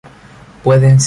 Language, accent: Spanish, América central